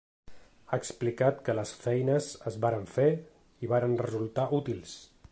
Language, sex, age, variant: Catalan, male, 30-39, Central